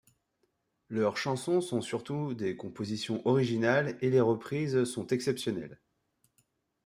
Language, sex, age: French, male, 30-39